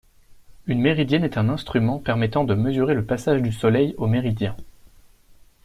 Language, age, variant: French, 19-29, Français de métropole